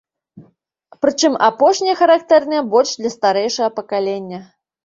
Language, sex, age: Belarusian, female, 30-39